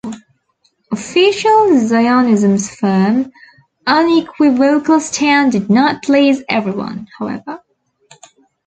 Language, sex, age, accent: English, female, 19-29, Australian English